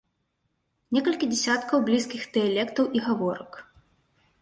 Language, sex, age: Belarusian, female, 30-39